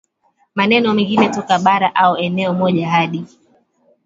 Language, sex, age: Swahili, female, 19-29